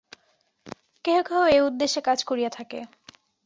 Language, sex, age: Bengali, female, 19-29